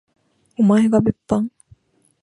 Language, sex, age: Japanese, female, 19-29